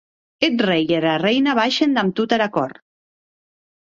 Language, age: Occitan, 50-59